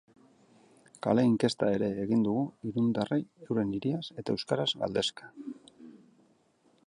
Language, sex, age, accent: Basque, male, 40-49, Mendebalekoa (Araba, Bizkaia, Gipuzkoako mendebaleko herri batzuk)